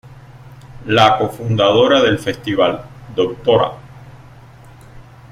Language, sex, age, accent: Spanish, male, 30-39, Caribe: Cuba, Venezuela, Puerto Rico, República Dominicana, Panamá, Colombia caribeña, México caribeño, Costa del golfo de México